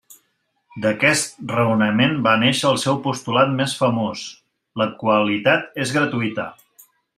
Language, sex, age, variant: Catalan, male, 40-49, Central